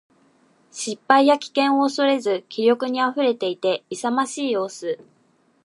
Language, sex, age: Japanese, female, 19-29